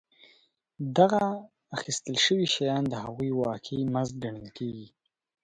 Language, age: Pashto, under 19